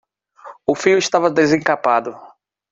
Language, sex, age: Portuguese, male, 30-39